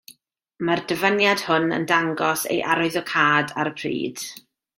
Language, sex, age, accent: Welsh, female, 30-39, Y Deyrnas Unedig Cymraeg